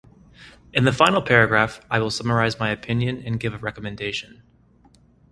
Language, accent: English, United States English